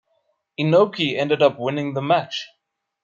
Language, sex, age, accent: English, male, 30-39, Southern African (South Africa, Zimbabwe, Namibia)